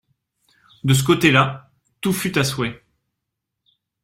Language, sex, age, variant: French, male, 30-39, Français de métropole